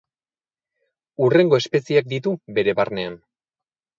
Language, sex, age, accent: Basque, male, 30-39, Erdialdekoa edo Nafarra (Gipuzkoa, Nafarroa)